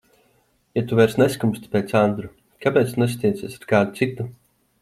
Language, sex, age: Latvian, male, 19-29